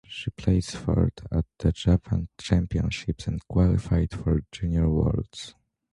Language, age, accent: English, under 19, United States English